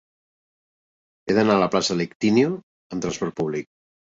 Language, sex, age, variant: Catalan, male, 50-59, Central